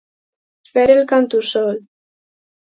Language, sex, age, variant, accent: Catalan, female, under 19, Alacantí, valencià